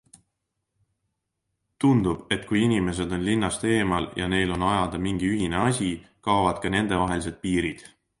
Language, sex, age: Estonian, male, 19-29